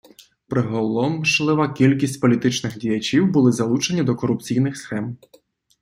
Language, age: Ukrainian, 19-29